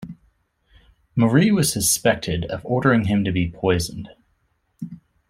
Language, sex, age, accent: English, male, 30-39, United States English